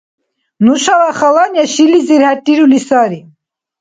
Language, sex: Dargwa, female